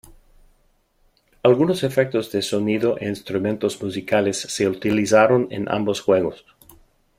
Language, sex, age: Spanish, male, 50-59